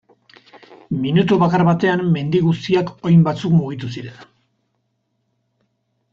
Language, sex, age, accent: Basque, male, 50-59, Erdialdekoa edo Nafarra (Gipuzkoa, Nafarroa)